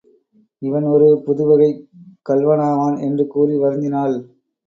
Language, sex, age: Tamil, male, 30-39